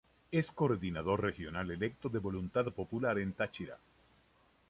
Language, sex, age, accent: Spanish, male, 60-69, Caribe: Cuba, Venezuela, Puerto Rico, República Dominicana, Panamá, Colombia caribeña, México caribeño, Costa del golfo de México